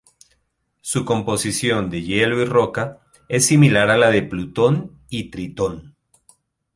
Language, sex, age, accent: Spanish, male, 40-49, Andino-Pacífico: Colombia, Perú, Ecuador, oeste de Bolivia y Venezuela andina